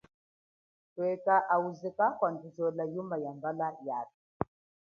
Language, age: Chokwe, 40-49